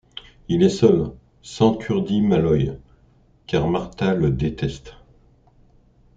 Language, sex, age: French, male, 60-69